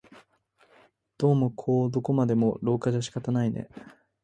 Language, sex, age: Japanese, male, 19-29